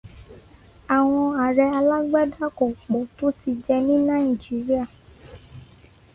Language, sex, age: Yoruba, female, 19-29